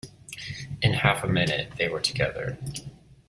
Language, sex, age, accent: English, male, 19-29, United States English